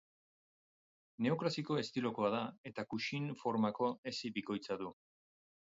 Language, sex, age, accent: Basque, male, 40-49, Mendebalekoa (Araba, Bizkaia, Gipuzkoako mendebaleko herri batzuk)